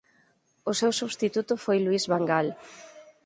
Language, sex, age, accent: Galician, female, 40-49, Oriental (común en zona oriental)